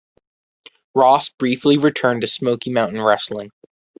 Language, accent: English, United States English